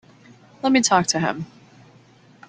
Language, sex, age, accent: English, female, 19-29, United States English